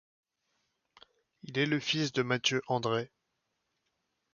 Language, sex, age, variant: French, male, 40-49, Français de métropole